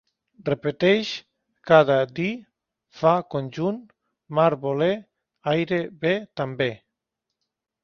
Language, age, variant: Catalan, 30-39, Nord-Occidental